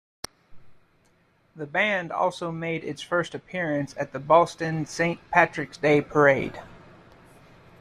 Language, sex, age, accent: English, male, 30-39, United States English